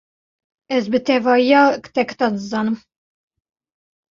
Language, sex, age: Kurdish, female, 19-29